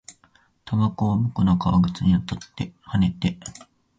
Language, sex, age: Japanese, male, 19-29